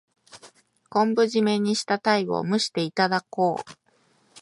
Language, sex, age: Japanese, female, 30-39